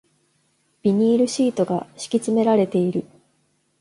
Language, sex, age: Japanese, female, 30-39